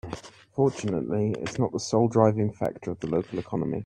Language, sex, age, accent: English, male, 19-29, England English